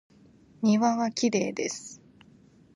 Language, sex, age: Japanese, female, under 19